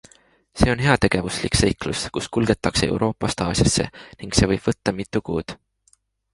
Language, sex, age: Estonian, male, 19-29